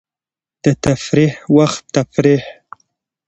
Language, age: Pashto, 19-29